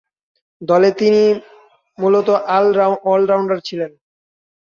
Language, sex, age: Bengali, male, 19-29